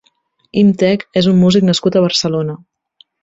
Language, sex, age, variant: Catalan, female, 19-29, Central